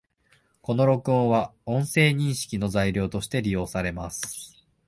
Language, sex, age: Japanese, male, 19-29